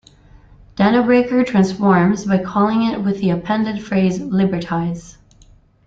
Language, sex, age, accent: English, female, 19-29, United States English